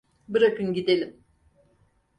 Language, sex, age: Turkish, female, 60-69